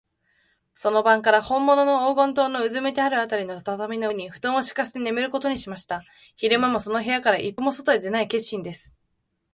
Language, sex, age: Japanese, female, 19-29